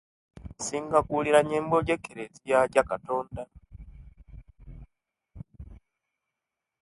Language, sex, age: Kenyi, male, under 19